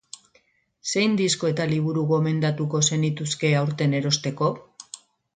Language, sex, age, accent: Basque, female, 50-59, Erdialdekoa edo Nafarra (Gipuzkoa, Nafarroa)